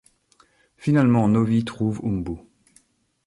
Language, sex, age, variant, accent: French, male, 30-39, Français des départements et régions d'outre-mer, Français de La Réunion